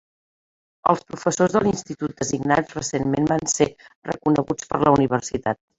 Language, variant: Catalan, Central